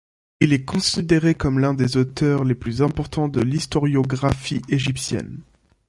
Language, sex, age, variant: French, male, under 19, Français de métropole